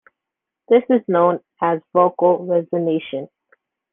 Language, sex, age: English, female, 19-29